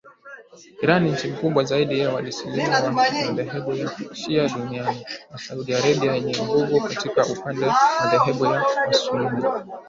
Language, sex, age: Swahili, male, 19-29